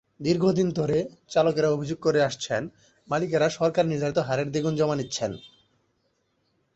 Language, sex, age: Bengali, male, 19-29